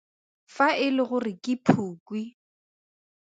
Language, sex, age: Tswana, female, 30-39